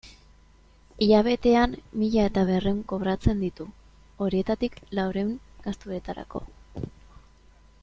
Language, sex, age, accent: Basque, female, 19-29, Mendebalekoa (Araba, Bizkaia, Gipuzkoako mendebaleko herri batzuk)